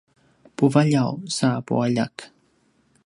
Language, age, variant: Paiwan, 30-39, pinayuanan a kinaikacedasan (東排灣語)